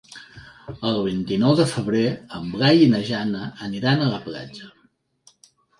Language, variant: Catalan, Central